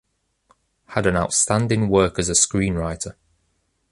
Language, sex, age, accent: English, male, under 19, England English